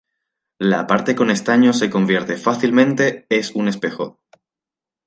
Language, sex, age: Spanish, male, 19-29